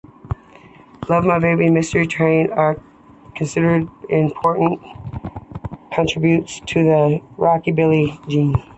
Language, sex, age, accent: English, female, 30-39, United States English